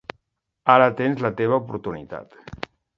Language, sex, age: Catalan, male, 50-59